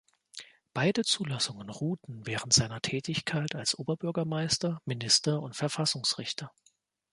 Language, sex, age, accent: German, male, 30-39, Deutschland Deutsch